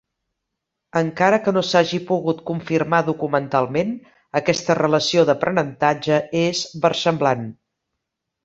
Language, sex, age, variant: Catalan, female, 60-69, Central